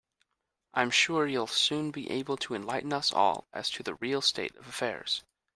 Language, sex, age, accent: English, male, under 19, United States English